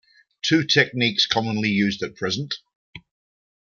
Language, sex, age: English, male, 60-69